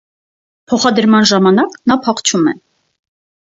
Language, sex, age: Armenian, female, 30-39